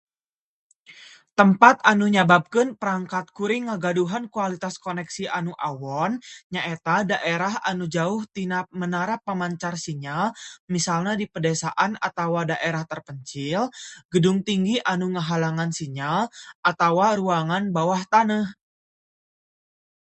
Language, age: Sundanese, 19-29